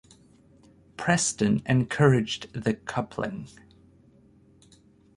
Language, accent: English, United States English